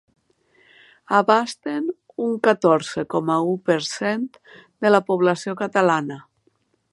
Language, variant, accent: Catalan, Valencià septentrional, valencià